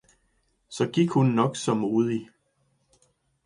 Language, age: Danish, 40-49